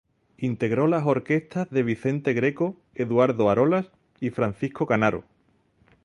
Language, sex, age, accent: Spanish, male, 40-49, España: Sur peninsular (Andalucia, Extremadura, Murcia)